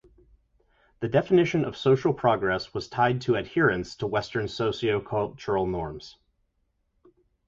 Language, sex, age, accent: English, male, 30-39, United States English